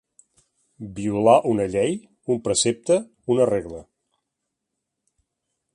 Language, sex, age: Catalan, male, 60-69